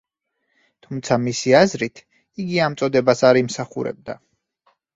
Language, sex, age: Georgian, male, 30-39